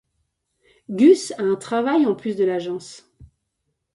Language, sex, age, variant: French, female, 40-49, Français de métropole